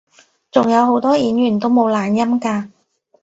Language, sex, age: Cantonese, female, 19-29